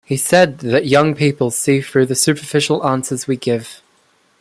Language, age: English, under 19